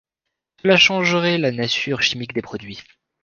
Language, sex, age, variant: French, male, 19-29, Français de métropole